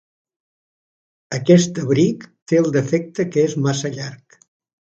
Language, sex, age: Catalan, male, 70-79